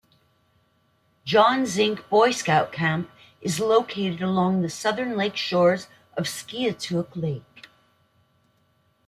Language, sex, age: English, female, 60-69